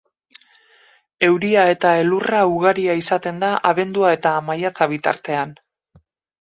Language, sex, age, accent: Basque, female, 40-49, Mendebalekoa (Araba, Bizkaia, Gipuzkoako mendebaleko herri batzuk)